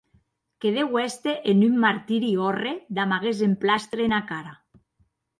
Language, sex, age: Occitan, female, 40-49